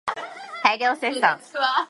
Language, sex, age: Japanese, female, 19-29